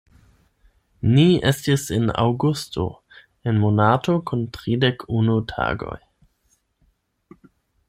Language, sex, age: Esperanto, male, 19-29